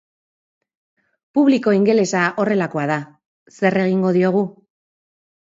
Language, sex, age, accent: Basque, female, 40-49, Erdialdekoa edo Nafarra (Gipuzkoa, Nafarroa)